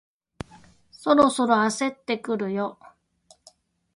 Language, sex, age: Japanese, female, 40-49